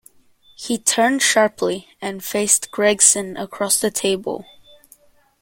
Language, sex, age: English, male, under 19